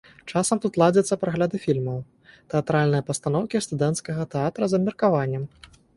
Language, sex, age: Belarusian, male, 19-29